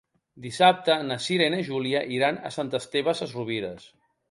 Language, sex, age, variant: Catalan, male, 50-59, Balear